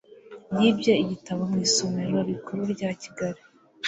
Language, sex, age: Kinyarwanda, female, 19-29